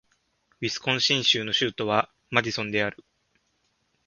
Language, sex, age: Japanese, male, 19-29